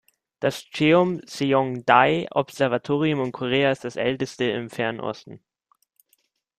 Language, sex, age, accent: German, male, 19-29, Deutschland Deutsch